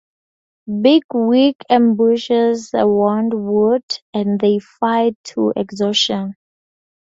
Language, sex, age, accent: English, female, 19-29, Southern African (South Africa, Zimbabwe, Namibia)